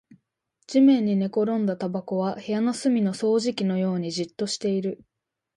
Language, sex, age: Japanese, female, under 19